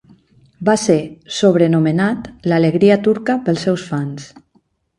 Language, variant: Catalan, Nord-Occidental